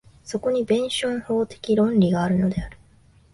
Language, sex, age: Japanese, female, 19-29